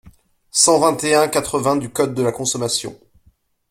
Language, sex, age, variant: French, male, 19-29, Français de métropole